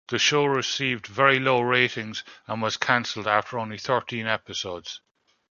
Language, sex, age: English, male, 40-49